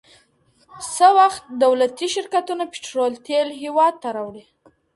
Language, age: Pashto, under 19